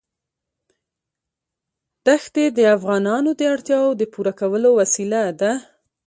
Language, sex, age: Pashto, female, 19-29